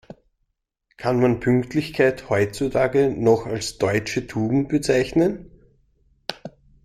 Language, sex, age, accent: German, male, 30-39, Österreichisches Deutsch